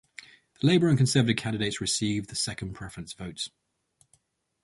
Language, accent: English, England English